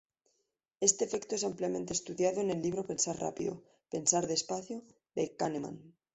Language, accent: Spanish, España: Centro-Sur peninsular (Madrid, Toledo, Castilla-La Mancha)